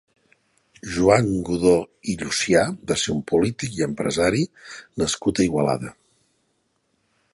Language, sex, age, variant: Catalan, male, 50-59, Central